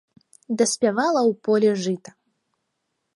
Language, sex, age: Belarusian, female, 19-29